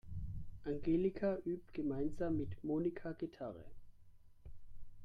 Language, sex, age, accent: German, male, 30-39, Deutschland Deutsch